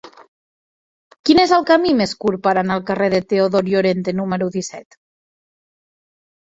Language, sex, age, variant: Catalan, female, 19-29, Central